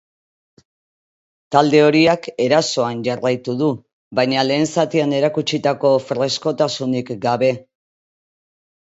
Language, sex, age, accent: Basque, female, 50-59, Mendebalekoa (Araba, Bizkaia, Gipuzkoako mendebaleko herri batzuk)